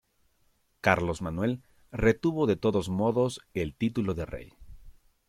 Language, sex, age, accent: Spanish, male, 19-29, México